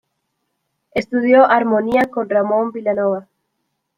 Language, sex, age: Spanish, female, 19-29